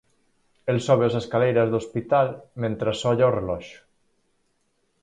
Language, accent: Galician, Normativo (estándar)